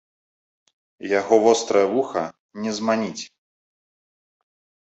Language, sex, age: Belarusian, male, 30-39